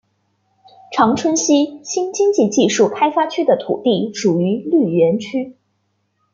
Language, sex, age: Chinese, female, 19-29